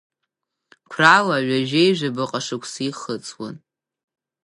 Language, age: Abkhazian, under 19